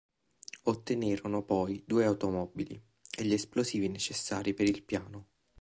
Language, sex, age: Italian, male, 19-29